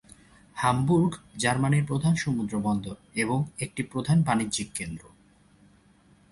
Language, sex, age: Bengali, male, 19-29